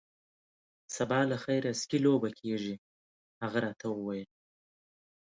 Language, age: Pashto, 30-39